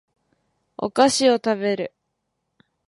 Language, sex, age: Japanese, female, 19-29